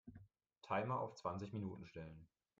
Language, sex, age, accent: German, male, 19-29, Deutschland Deutsch